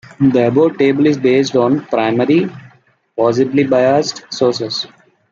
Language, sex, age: English, male, 19-29